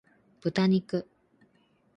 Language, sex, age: Japanese, female, 30-39